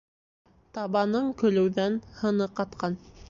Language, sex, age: Bashkir, female, 19-29